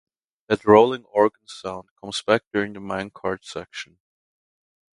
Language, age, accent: English, 19-29, United States English